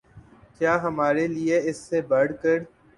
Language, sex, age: Urdu, male, 19-29